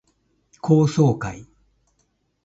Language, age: Japanese, 70-79